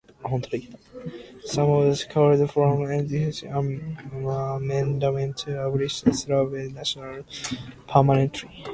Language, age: English, 19-29